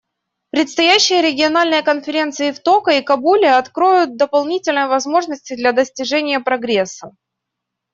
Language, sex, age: Russian, female, 19-29